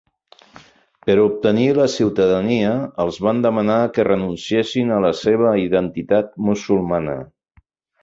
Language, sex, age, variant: Catalan, male, 60-69, Central